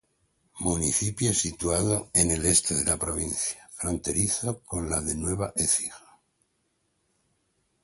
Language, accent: Spanish, España: Centro-Sur peninsular (Madrid, Toledo, Castilla-La Mancha)